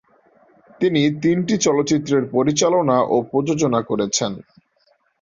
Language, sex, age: Bengali, male, 19-29